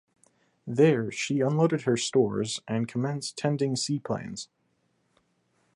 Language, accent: English, United States English